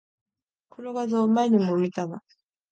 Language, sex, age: Japanese, female, 19-29